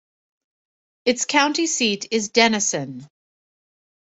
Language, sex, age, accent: English, female, 50-59, United States English